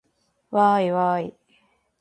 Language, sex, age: Japanese, female, 19-29